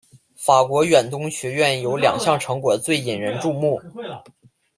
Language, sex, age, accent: Chinese, male, 19-29, 出生地：黑龙江省